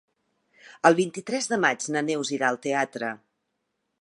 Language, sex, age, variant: Catalan, female, 40-49, Central